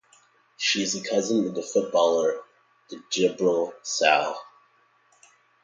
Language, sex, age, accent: English, male, under 19, United States English